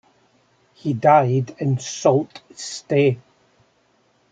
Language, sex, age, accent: English, male, 70-79, Scottish English